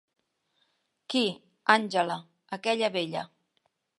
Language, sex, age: Catalan, female, 60-69